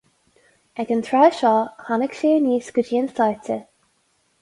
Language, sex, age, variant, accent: Irish, female, 19-29, Gaeilge Uladh, Cainteoir líofa, ní ó dhúchas